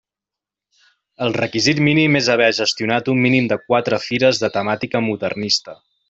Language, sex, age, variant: Catalan, male, 30-39, Central